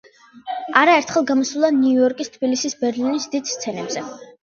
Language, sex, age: Georgian, female, under 19